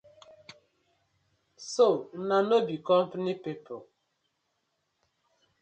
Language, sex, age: Nigerian Pidgin, female, 30-39